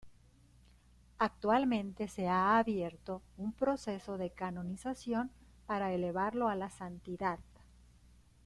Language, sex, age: Spanish, female, 40-49